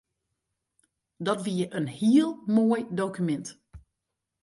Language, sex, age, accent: Western Frisian, female, 30-39, Wâldfrysk